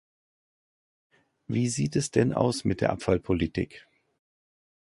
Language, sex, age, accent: German, male, 50-59, Deutschland Deutsch